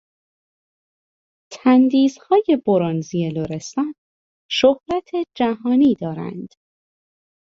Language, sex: Persian, female